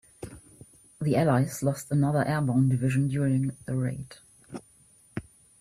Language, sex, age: English, female, 50-59